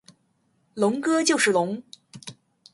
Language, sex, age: Chinese, female, 19-29